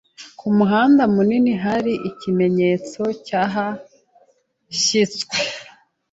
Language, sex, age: Kinyarwanda, female, 19-29